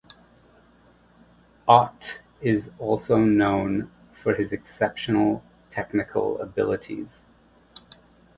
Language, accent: English, England English